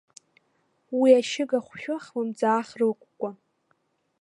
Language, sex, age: Abkhazian, female, under 19